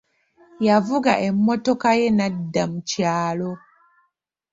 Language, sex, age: Ganda, female, 19-29